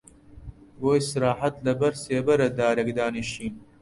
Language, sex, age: Central Kurdish, male, 30-39